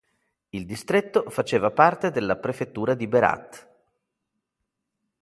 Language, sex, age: Italian, male, 40-49